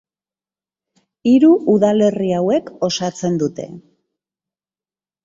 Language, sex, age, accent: Basque, female, 50-59, Mendebalekoa (Araba, Bizkaia, Gipuzkoako mendebaleko herri batzuk)